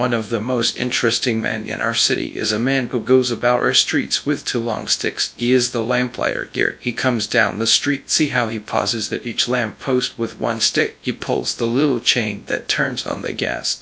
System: TTS, GradTTS